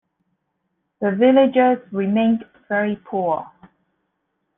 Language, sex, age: English, female, 19-29